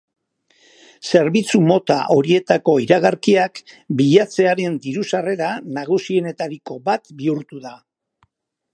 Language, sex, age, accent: Basque, male, 60-69, Mendebalekoa (Araba, Bizkaia, Gipuzkoako mendebaleko herri batzuk)